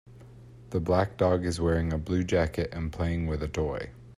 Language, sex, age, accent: English, male, 30-39, United States English